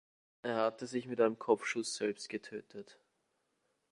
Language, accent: German, Österreichisches Deutsch